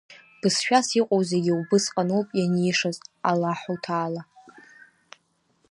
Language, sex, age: Abkhazian, female, under 19